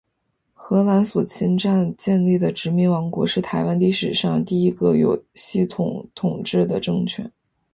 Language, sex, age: Chinese, female, 19-29